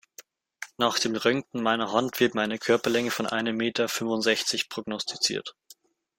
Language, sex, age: German, male, under 19